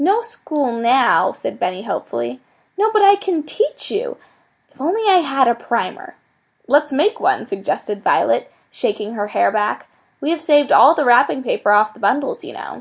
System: none